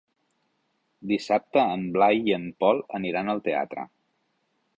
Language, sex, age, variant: Catalan, male, 30-39, Central